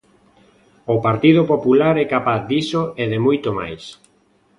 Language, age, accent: Galician, 40-49, Normativo (estándar)